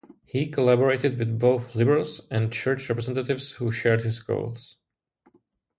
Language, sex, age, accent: English, male, 30-39, Czech